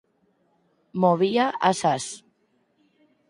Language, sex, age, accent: Galician, female, 19-29, Normativo (estándar)